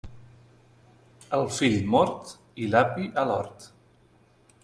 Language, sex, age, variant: Catalan, male, 40-49, Central